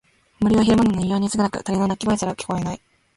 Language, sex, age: Japanese, female, 19-29